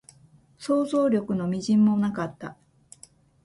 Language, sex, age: Japanese, female, 40-49